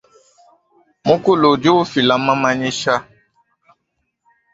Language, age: Luba-Lulua, 19-29